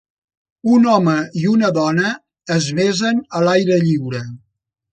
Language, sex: Catalan, male